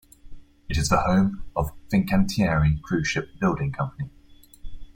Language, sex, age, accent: English, male, 19-29, England English